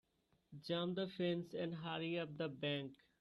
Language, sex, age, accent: English, male, 19-29, India and South Asia (India, Pakistan, Sri Lanka)